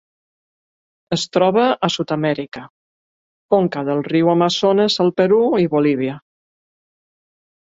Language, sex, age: Catalan, female, 50-59